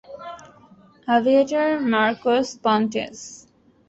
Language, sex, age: English, female, under 19